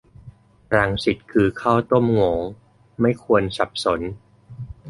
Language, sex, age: Thai, male, 30-39